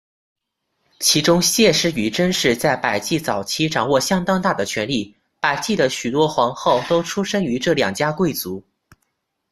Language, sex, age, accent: Chinese, male, under 19, 出生地：江西省